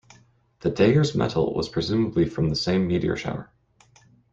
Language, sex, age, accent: English, male, 30-39, United States English